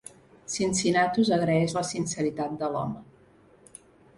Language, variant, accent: Catalan, Central, central